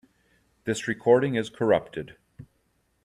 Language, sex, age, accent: English, male, 50-59, United States English